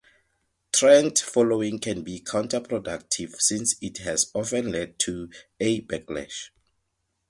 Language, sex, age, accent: English, male, 30-39, Southern African (South Africa, Zimbabwe, Namibia)